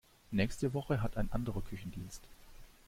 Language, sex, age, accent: German, male, 30-39, Deutschland Deutsch